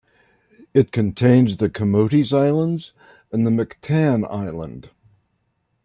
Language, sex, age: English, male, 70-79